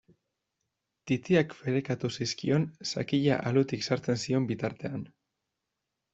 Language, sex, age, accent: Basque, male, 19-29, Mendebalekoa (Araba, Bizkaia, Gipuzkoako mendebaleko herri batzuk)